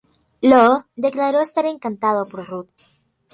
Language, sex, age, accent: Spanish, female, under 19, Andino-Pacífico: Colombia, Perú, Ecuador, oeste de Bolivia y Venezuela andina